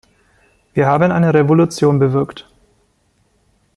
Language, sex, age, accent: German, female, 19-29, Deutschland Deutsch